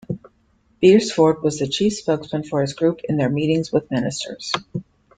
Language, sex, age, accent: English, female, 60-69, United States English